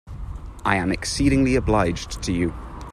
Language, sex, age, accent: English, male, 30-39, Welsh English